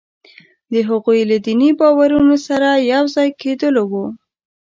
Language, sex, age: Pashto, female, under 19